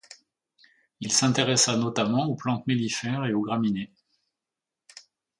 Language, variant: French, Français de métropole